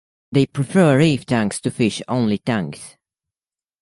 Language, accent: English, United States English